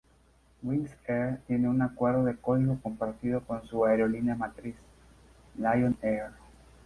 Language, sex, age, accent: Spanish, male, 19-29, México